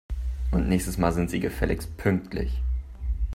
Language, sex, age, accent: German, male, 19-29, Deutschland Deutsch